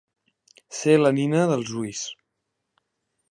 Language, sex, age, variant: Catalan, male, under 19, Central